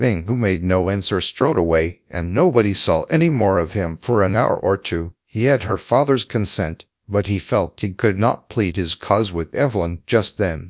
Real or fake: fake